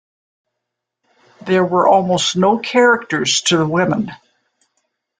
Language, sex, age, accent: English, female, 60-69, Canadian English